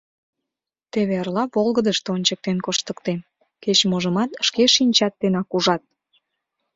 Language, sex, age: Mari, female, 19-29